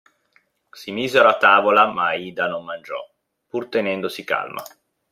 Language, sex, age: Italian, male, 30-39